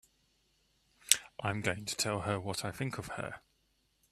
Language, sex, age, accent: English, male, 30-39, England English